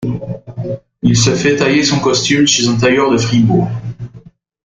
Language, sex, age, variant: French, male, 19-29, Français de métropole